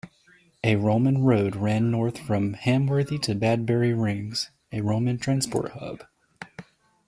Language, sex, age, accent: English, male, 19-29, United States English